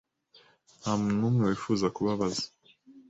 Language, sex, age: Kinyarwanda, male, 19-29